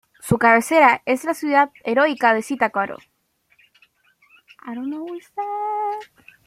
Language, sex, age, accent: Spanish, female, 19-29, Chileno: Chile, Cuyo